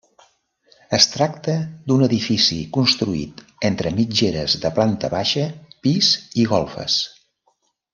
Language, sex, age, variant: Catalan, male, 70-79, Central